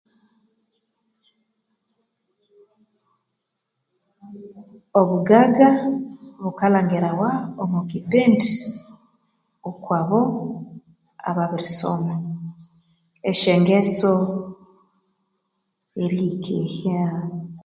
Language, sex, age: Konzo, female, 30-39